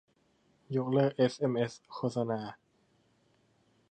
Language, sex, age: Thai, male, under 19